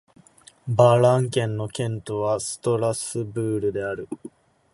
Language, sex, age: Japanese, male, 19-29